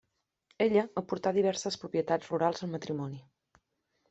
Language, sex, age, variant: Catalan, female, 30-39, Central